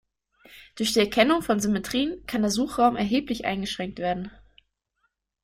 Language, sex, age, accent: German, female, 19-29, Deutschland Deutsch